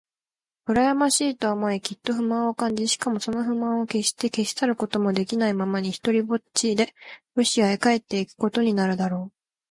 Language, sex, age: Japanese, female, 19-29